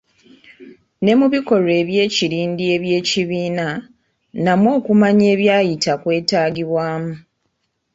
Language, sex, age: Ganda, female, 30-39